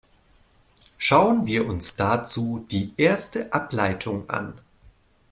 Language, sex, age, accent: German, male, 30-39, Deutschland Deutsch